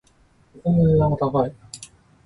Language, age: Japanese, 30-39